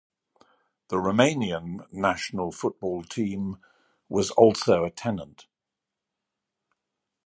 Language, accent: English, England English